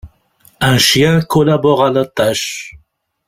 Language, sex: French, male